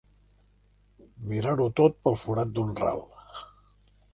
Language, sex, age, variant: Catalan, male, 70-79, Central